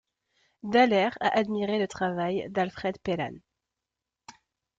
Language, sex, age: French, female, 19-29